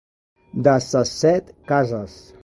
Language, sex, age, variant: Catalan, male, 50-59, Central